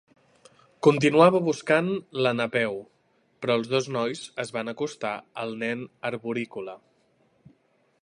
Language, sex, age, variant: Catalan, male, 19-29, Central